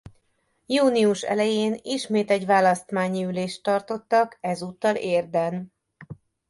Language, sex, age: Hungarian, female, 40-49